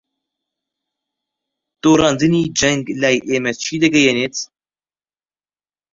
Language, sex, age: Central Kurdish, male, 19-29